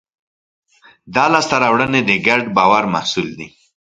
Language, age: Pashto, 19-29